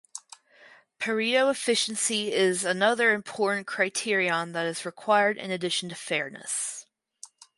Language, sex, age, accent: English, female, 19-29, United States English